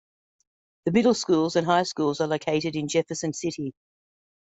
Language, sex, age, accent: English, female, 50-59, Australian English